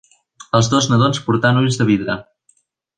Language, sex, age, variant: Catalan, male, 19-29, Central